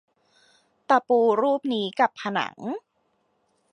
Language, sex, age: Thai, female, 19-29